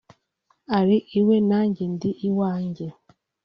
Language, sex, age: Kinyarwanda, female, 19-29